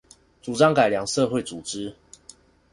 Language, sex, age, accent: Chinese, male, 19-29, 出生地：臺中市